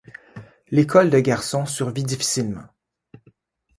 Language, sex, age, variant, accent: French, male, 40-49, Français d'Amérique du Nord, Français du Canada